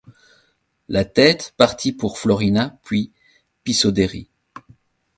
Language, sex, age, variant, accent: French, male, 40-49, Français d'Europe, Français de Belgique